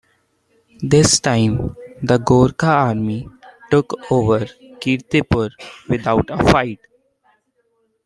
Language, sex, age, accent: English, male, 19-29, India and South Asia (India, Pakistan, Sri Lanka)